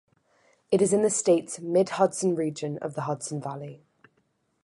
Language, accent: English, England English